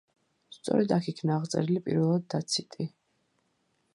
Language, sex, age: Georgian, female, 40-49